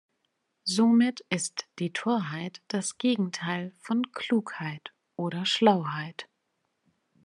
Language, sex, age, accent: German, female, 30-39, Deutschland Deutsch